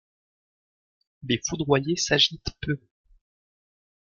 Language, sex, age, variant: French, male, 30-39, Français de métropole